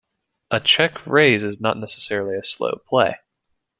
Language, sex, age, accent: English, male, 19-29, United States English